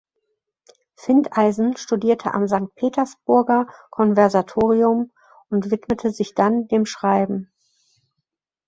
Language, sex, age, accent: German, female, 40-49, Deutschland Deutsch